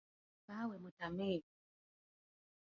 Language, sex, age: Ganda, female, 30-39